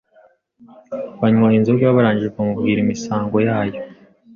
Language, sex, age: Kinyarwanda, male, 19-29